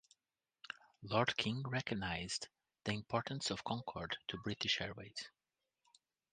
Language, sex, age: English, male, 40-49